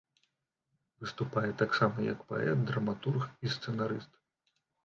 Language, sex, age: Belarusian, male, 30-39